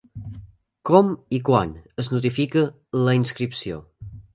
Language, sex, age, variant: Catalan, male, under 19, Central